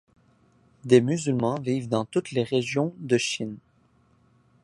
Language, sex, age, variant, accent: French, male, 19-29, Français d'Amérique du Nord, Français du Canada